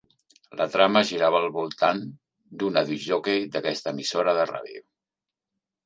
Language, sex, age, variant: Catalan, male, 60-69, Central